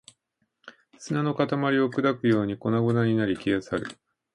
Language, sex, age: Japanese, male, 50-59